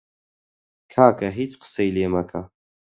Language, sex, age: Central Kurdish, male, 30-39